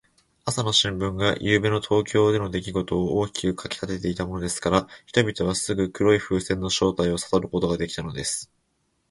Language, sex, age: Japanese, male, 19-29